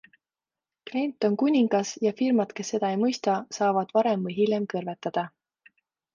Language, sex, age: Estonian, female, 30-39